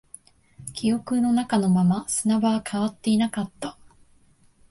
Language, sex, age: Japanese, female, 19-29